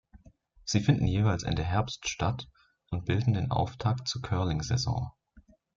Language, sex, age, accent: German, male, 19-29, Deutschland Deutsch